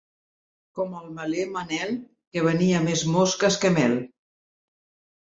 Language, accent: Catalan, Barceloní